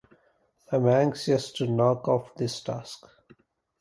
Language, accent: English, India and South Asia (India, Pakistan, Sri Lanka)